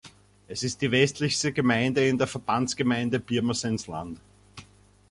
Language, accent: German, Österreichisches Deutsch